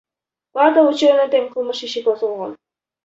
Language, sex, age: Kyrgyz, female, under 19